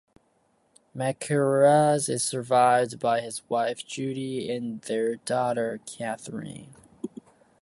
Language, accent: English, United States English